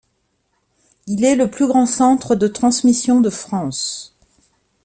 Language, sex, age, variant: French, female, 40-49, Français de métropole